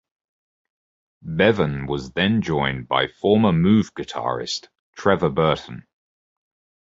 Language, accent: English, England English